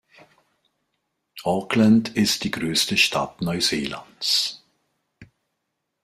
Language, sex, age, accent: German, male, 40-49, Schweizerdeutsch